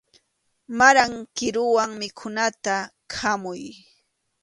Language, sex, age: Arequipa-La Unión Quechua, female, 30-39